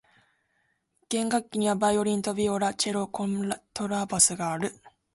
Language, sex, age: Japanese, female, 19-29